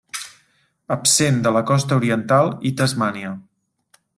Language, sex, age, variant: Catalan, male, 40-49, Central